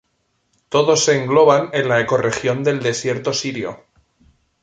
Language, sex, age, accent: Spanish, male, 30-39, España: Norte peninsular (Asturias, Castilla y León, Cantabria, País Vasco, Navarra, Aragón, La Rioja, Guadalajara, Cuenca)